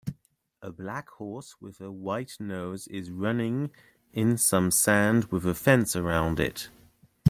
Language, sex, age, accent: English, male, 30-39, England English